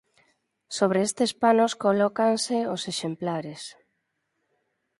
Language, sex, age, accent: Galician, female, 40-49, Oriental (común en zona oriental)